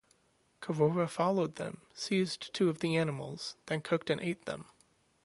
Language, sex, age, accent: English, male, under 19, United States English